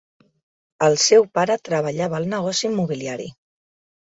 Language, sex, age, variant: Catalan, female, 30-39, Central